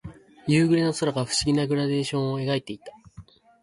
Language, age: Japanese, 19-29